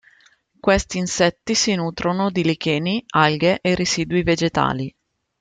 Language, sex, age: Italian, female, 40-49